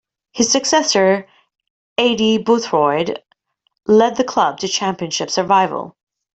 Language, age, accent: English, 30-39, England English